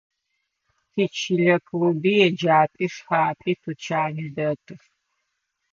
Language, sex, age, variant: Adyghe, female, 30-39, Адыгабзэ (Кирил, пстэумэ зэдыряе)